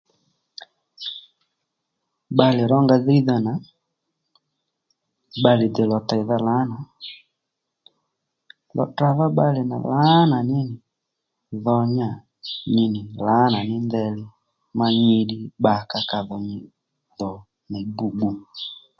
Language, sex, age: Lendu, male, 30-39